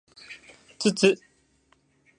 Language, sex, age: Japanese, male, 19-29